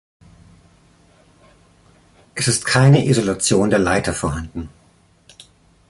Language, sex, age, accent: German, male, 50-59, Deutschland Deutsch